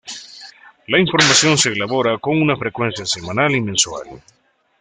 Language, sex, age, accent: Spanish, male, 30-39, América central